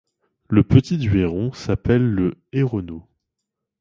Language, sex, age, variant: French, male, 30-39, Français de métropole